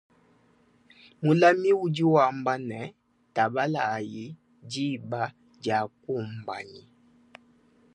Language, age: Luba-Lulua, 19-29